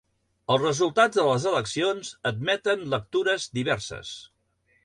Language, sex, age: Catalan, male, 80-89